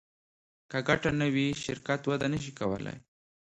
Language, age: Pashto, 19-29